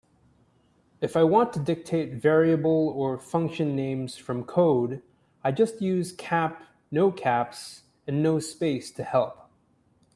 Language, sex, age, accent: English, male, 30-39, Canadian English